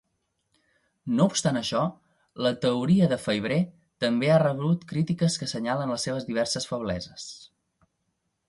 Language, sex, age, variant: Catalan, male, 19-29, Central